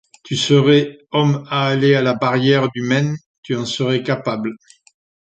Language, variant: French, Français de métropole